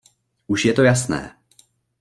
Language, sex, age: Czech, male, 19-29